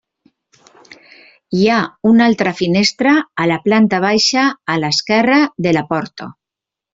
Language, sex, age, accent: Catalan, female, 50-59, valencià